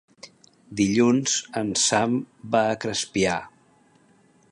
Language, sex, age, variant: Catalan, male, 50-59, Central